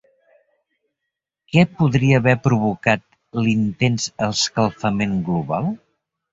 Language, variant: Catalan, Central